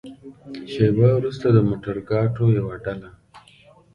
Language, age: Pashto, 19-29